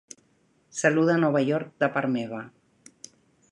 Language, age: Catalan, 50-59